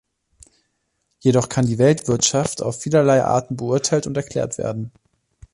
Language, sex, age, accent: German, male, 30-39, Deutschland Deutsch